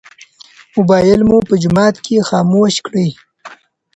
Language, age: Pashto, 19-29